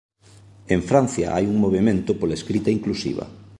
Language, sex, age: Galician, male, 30-39